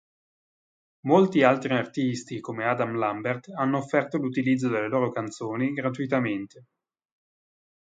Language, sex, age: Italian, male, 40-49